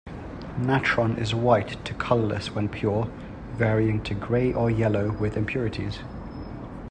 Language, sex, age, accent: English, male, 19-29, England English